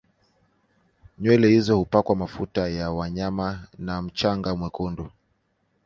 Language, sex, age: Swahili, male, 30-39